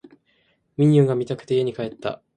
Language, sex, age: Japanese, male, 19-29